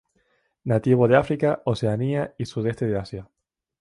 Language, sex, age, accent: Spanish, male, 19-29, España: Islas Canarias